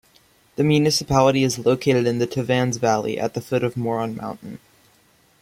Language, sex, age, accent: English, male, under 19, United States English